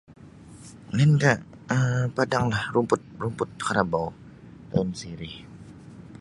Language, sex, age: Sabah Bisaya, male, 19-29